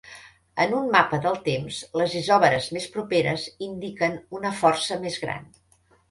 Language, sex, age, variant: Catalan, female, 60-69, Central